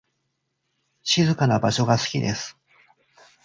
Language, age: Japanese, 50-59